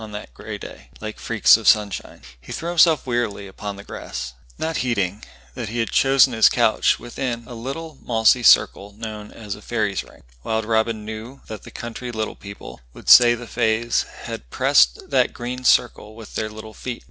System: none